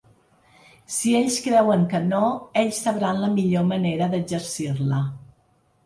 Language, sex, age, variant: Catalan, female, 60-69, Central